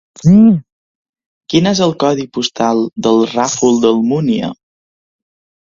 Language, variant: Catalan, Balear